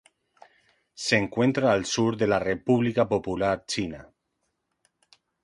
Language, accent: Spanish, España: Centro-Sur peninsular (Madrid, Toledo, Castilla-La Mancha)